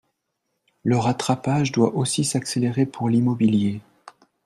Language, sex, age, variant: French, male, 40-49, Français de métropole